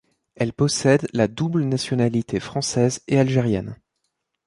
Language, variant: French, Français de métropole